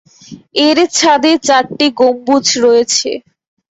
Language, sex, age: Bengali, female, 19-29